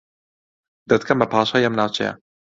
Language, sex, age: Central Kurdish, male, 19-29